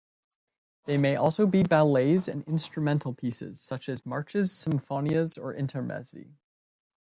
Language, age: English, 19-29